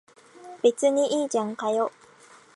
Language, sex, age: Japanese, female, 19-29